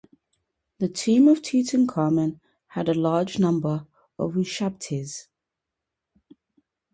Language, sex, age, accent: English, female, 30-39, England English